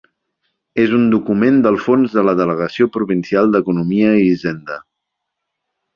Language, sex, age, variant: Catalan, male, 40-49, Central